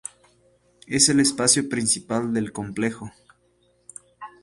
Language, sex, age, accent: Spanish, male, 19-29, México